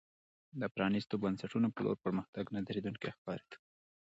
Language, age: Pashto, 19-29